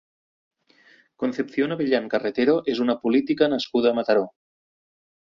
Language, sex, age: Catalan, male, 40-49